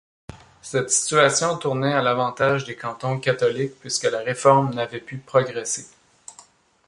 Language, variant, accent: French, Français d'Amérique du Nord, Français du Canada